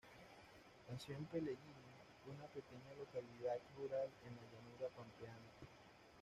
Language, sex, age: Spanish, male, 19-29